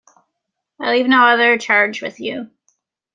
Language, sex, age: English, female, 30-39